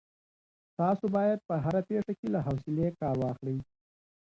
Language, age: Pashto, 19-29